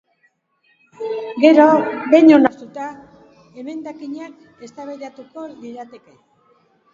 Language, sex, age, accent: Basque, female, 30-39, Mendebalekoa (Araba, Bizkaia, Gipuzkoako mendebaleko herri batzuk)